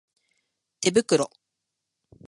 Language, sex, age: Japanese, male, 19-29